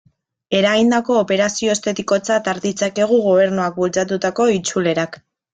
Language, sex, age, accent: Basque, female, 19-29, Mendebalekoa (Araba, Bizkaia, Gipuzkoako mendebaleko herri batzuk)